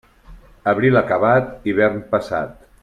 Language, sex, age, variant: Catalan, male, 40-49, Central